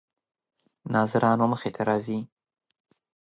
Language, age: Pashto, 19-29